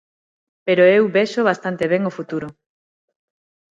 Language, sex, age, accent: Galician, female, 30-39, Normativo (estándar); Neofalante